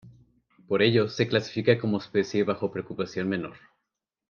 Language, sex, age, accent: Spanish, male, 40-49, México